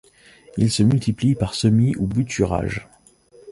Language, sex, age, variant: French, male, 30-39, Français de métropole